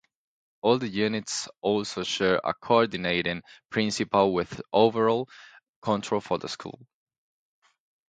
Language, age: English, 19-29